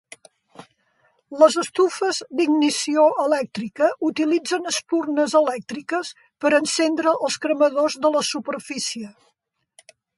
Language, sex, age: Catalan, female, 60-69